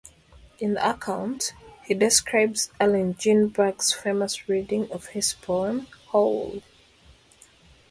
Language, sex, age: English, female, 30-39